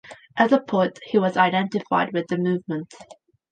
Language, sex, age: English, female, 19-29